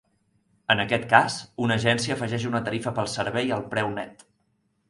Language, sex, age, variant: Catalan, male, 19-29, Central